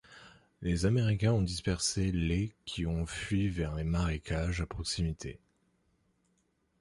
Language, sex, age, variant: French, male, 19-29, Français de métropole